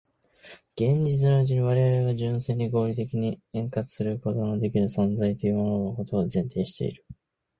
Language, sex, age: Japanese, male, 19-29